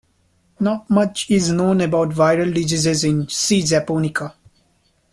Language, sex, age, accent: English, male, 19-29, India and South Asia (India, Pakistan, Sri Lanka)